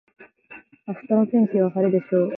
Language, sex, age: Japanese, female, 19-29